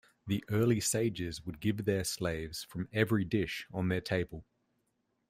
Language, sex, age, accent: English, male, 30-39, Australian English